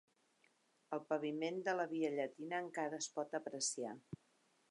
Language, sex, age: Catalan, female, 50-59